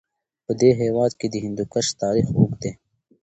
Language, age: Pashto, 19-29